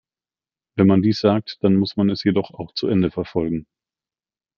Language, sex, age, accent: German, male, 40-49, Deutschland Deutsch